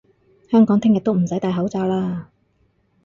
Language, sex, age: Cantonese, female, 30-39